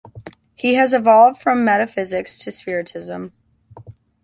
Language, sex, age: English, female, under 19